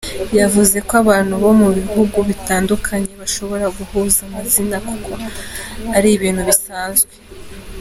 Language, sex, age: Kinyarwanda, female, under 19